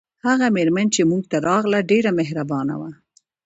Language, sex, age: Pashto, female, 19-29